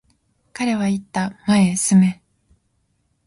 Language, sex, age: Japanese, female, 19-29